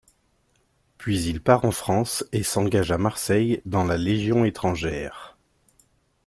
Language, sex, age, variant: French, male, 40-49, Français de métropole